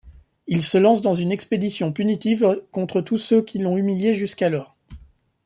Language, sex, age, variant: French, male, 30-39, Français de métropole